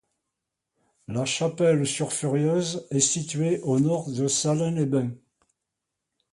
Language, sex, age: French, male, 70-79